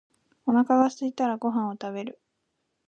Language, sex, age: Japanese, female, 19-29